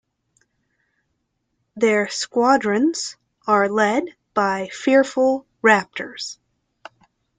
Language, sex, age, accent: English, female, 19-29, United States English